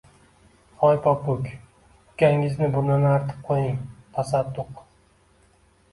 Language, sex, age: Uzbek, male, 19-29